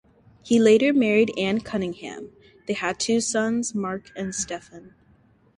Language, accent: English, United States English